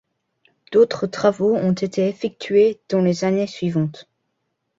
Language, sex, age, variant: French, male, under 19, Français de métropole